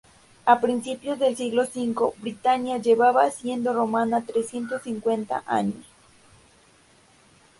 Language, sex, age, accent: Spanish, female, 19-29, México